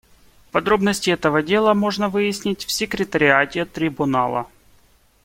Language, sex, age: Russian, male, 19-29